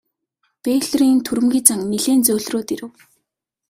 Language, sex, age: Mongolian, female, 19-29